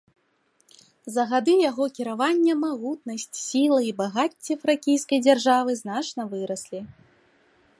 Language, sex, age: Belarusian, female, 19-29